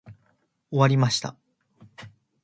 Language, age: Japanese, 19-29